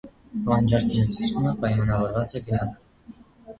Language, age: Armenian, under 19